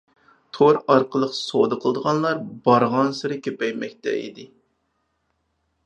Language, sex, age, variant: Uyghur, male, 30-39, ئۇيغۇر تىلى